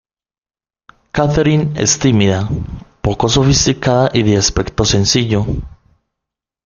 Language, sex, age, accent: Spanish, male, 19-29, Caribe: Cuba, Venezuela, Puerto Rico, República Dominicana, Panamá, Colombia caribeña, México caribeño, Costa del golfo de México